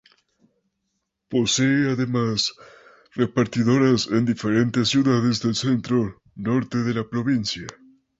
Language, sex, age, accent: Spanish, male, 19-29, Andino-Pacífico: Colombia, Perú, Ecuador, oeste de Bolivia y Venezuela andina